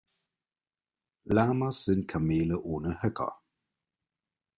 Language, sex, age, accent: German, male, 30-39, Deutschland Deutsch